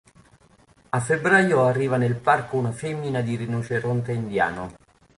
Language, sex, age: Italian, male, 50-59